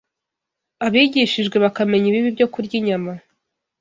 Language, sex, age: Kinyarwanda, female, 19-29